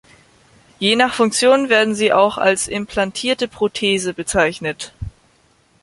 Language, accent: German, Deutschland Deutsch